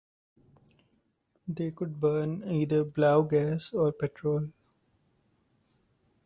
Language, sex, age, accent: English, male, 19-29, India and South Asia (India, Pakistan, Sri Lanka)